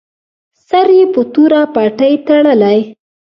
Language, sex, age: Pashto, female, 30-39